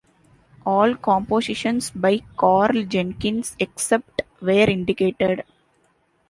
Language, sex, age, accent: English, female, 19-29, India and South Asia (India, Pakistan, Sri Lanka)